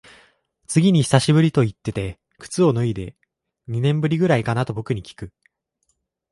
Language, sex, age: Japanese, male, 19-29